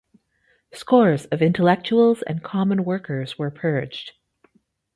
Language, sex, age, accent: English, female, 30-39, Canadian English